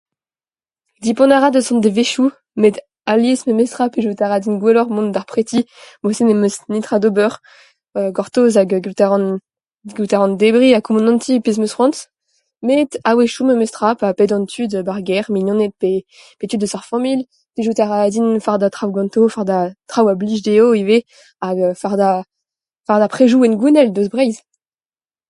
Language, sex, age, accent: Breton, female, 19-29, Kerneveg